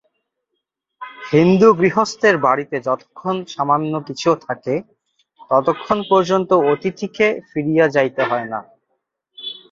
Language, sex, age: Bengali, male, 30-39